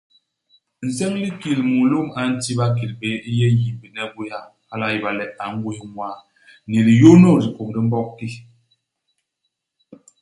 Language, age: Basaa, 40-49